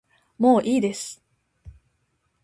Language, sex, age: Japanese, female, 19-29